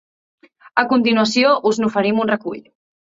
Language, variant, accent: Catalan, Central, Barceloní